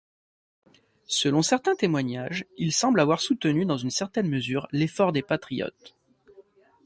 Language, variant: French, Français de métropole